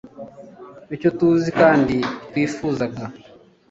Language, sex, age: Kinyarwanda, male, 30-39